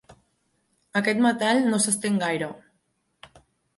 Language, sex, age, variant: Catalan, female, 19-29, Central